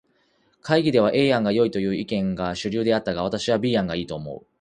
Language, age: Japanese, 30-39